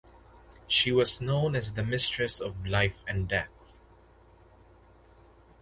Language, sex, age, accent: English, male, under 19, Filipino